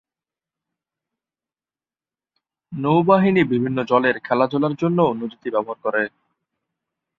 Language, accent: Bengali, Native